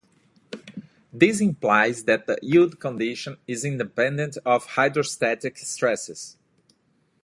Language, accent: English, United States English